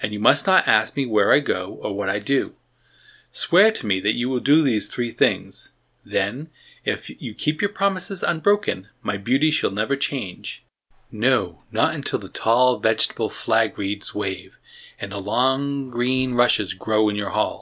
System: none